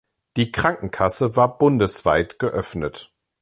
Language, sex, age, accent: German, male, 40-49, Deutschland Deutsch